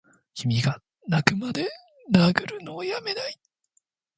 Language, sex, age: Japanese, male, 19-29